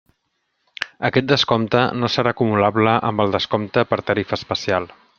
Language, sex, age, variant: Catalan, male, 30-39, Central